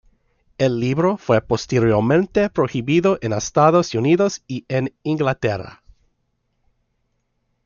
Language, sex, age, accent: Spanish, male, 30-39, México